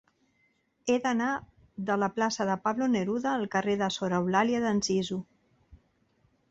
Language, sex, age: Catalan, female, 50-59